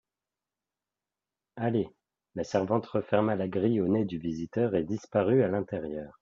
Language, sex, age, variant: French, male, 19-29, Français de métropole